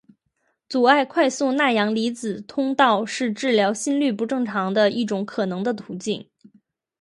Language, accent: Chinese, 出生地：吉林省